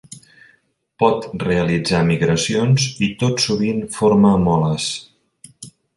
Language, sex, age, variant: Catalan, male, 50-59, Central